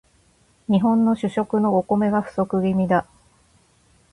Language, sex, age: Japanese, female, 40-49